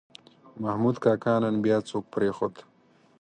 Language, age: Pashto, 19-29